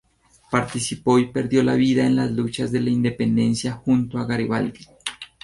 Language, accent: Spanish, Andino-Pacífico: Colombia, Perú, Ecuador, oeste de Bolivia y Venezuela andina